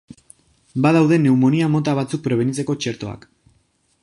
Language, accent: Basque, Erdialdekoa edo Nafarra (Gipuzkoa, Nafarroa)